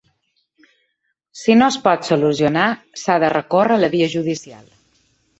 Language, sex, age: Catalan, female, 30-39